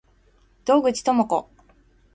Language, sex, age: Japanese, female, 40-49